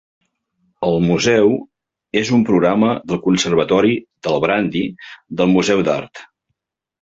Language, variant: Catalan, Central